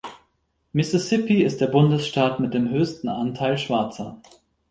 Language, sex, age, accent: German, male, 30-39, Deutschland Deutsch